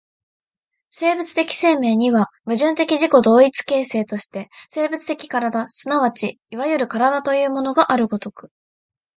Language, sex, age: Japanese, female, 19-29